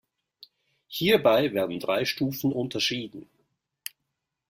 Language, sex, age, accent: German, male, 50-59, Schweizerdeutsch